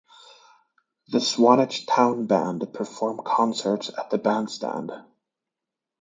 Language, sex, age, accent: English, male, 30-39, United States English